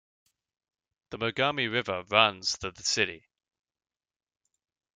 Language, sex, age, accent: English, male, 19-29, Australian English